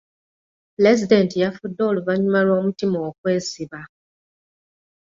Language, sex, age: Ganda, female, 30-39